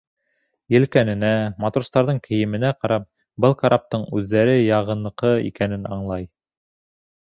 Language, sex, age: Bashkir, male, 19-29